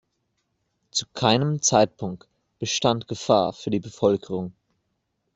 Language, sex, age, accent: German, male, 19-29, Deutschland Deutsch